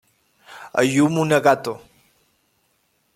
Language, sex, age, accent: Spanish, female, 19-29, Rioplatense: Argentina, Uruguay, este de Bolivia, Paraguay